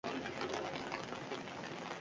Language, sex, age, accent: Basque, female, 19-29, Mendebalekoa (Araba, Bizkaia, Gipuzkoako mendebaleko herri batzuk)